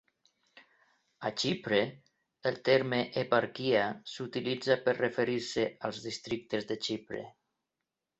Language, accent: Catalan, valencià